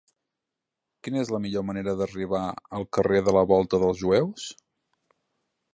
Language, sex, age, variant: Catalan, male, 30-39, Central